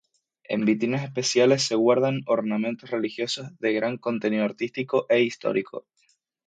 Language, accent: Spanish, España: Islas Canarias